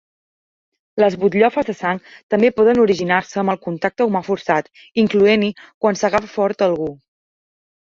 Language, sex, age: Catalan, female, under 19